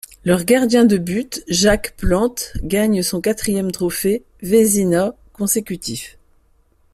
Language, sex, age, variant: French, female, 40-49, Français de métropole